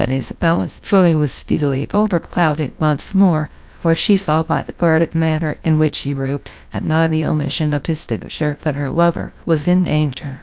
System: TTS, GlowTTS